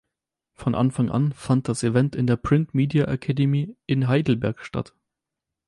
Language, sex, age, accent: German, male, 19-29, Deutschland Deutsch